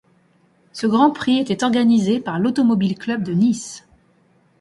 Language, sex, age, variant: French, female, 40-49, Français de métropole